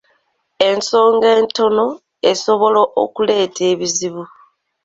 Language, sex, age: Ganda, female, 19-29